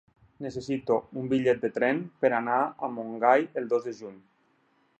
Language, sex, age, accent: Catalan, male, 30-39, Tortosí